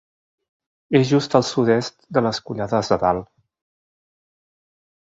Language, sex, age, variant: Catalan, male, 40-49, Central